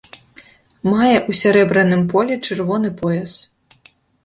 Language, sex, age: Belarusian, female, 30-39